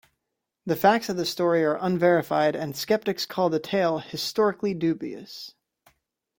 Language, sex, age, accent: English, male, 19-29, United States English